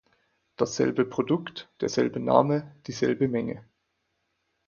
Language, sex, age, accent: German, male, 19-29, Deutschland Deutsch; Österreichisches Deutsch